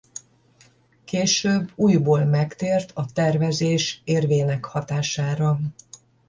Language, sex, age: Hungarian, female, 60-69